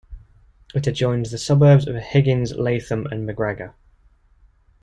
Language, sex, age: English, male, 30-39